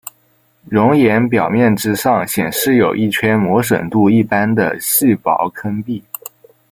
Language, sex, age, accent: Chinese, male, under 19, 出生地：浙江省